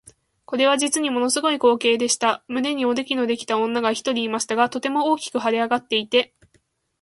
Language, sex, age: Japanese, female, 19-29